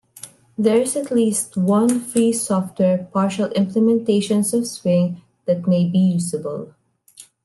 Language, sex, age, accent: English, female, 19-29, Filipino